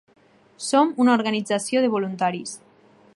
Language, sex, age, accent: Catalan, female, 19-29, valencià